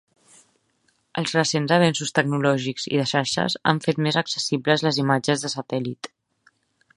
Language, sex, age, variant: Catalan, female, 19-29, Central